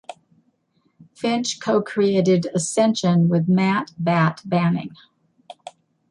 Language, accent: English, United States English